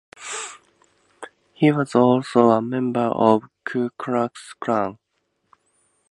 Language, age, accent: English, 19-29, United States English